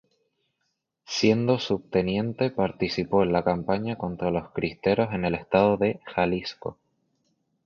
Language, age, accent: Spanish, 19-29, España: Islas Canarias